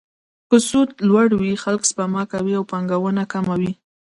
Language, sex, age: Pashto, female, 19-29